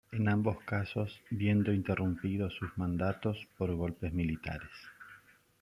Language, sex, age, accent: Spanish, male, 40-49, Rioplatense: Argentina, Uruguay, este de Bolivia, Paraguay